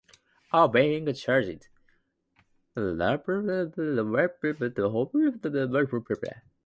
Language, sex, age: English, male, 19-29